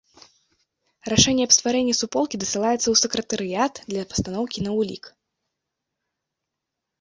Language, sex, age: Belarusian, female, under 19